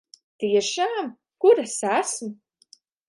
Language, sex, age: Latvian, female, under 19